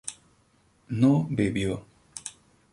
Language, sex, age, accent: Spanish, male, 30-39, Andino-Pacífico: Colombia, Perú, Ecuador, oeste de Bolivia y Venezuela andina